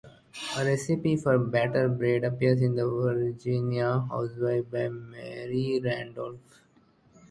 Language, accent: English, India and South Asia (India, Pakistan, Sri Lanka)